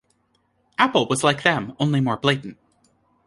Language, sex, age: English, female, 30-39